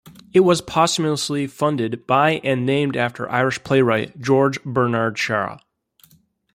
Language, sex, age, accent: English, male, 30-39, United States English